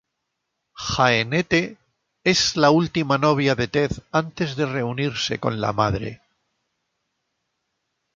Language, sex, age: Spanish, female, 70-79